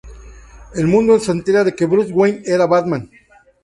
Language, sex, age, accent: Spanish, male, 50-59, México